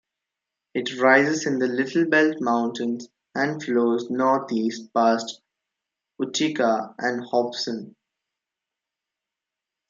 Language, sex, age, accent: English, male, 19-29, India and South Asia (India, Pakistan, Sri Lanka)